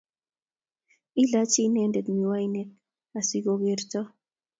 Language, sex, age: Kalenjin, female, 19-29